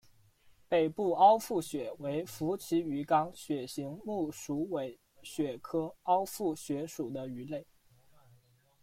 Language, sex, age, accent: Chinese, male, 19-29, 出生地：四川省